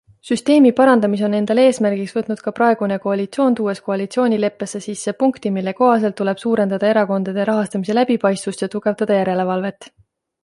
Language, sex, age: Estonian, female, 30-39